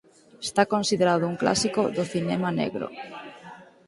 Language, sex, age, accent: Galician, female, 19-29, Normativo (estándar)